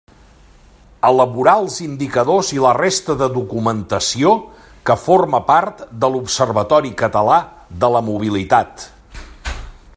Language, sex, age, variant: Catalan, male, 60-69, Central